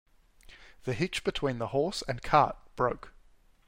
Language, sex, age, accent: English, male, 19-29, Australian English